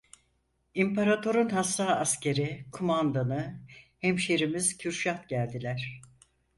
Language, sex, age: Turkish, female, 80-89